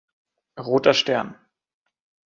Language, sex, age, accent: German, male, 30-39, Deutschland Deutsch